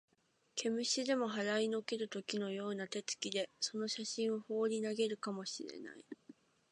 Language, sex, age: Japanese, female, 19-29